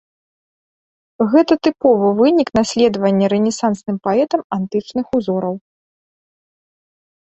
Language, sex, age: Belarusian, female, 30-39